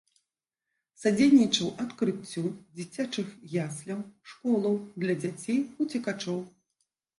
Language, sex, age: Belarusian, female, 40-49